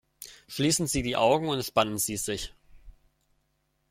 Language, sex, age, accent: German, male, 19-29, Deutschland Deutsch